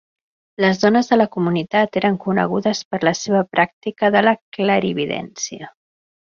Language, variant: Catalan, Central